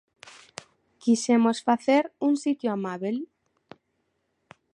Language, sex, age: Galician, female, 19-29